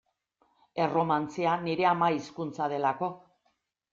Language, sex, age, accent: Basque, female, 60-69, Erdialdekoa edo Nafarra (Gipuzkoa, Nafarroa)